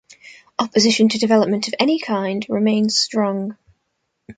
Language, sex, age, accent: English, female, 19-29, England English